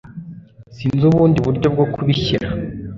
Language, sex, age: Kinyarwanda, male, under 19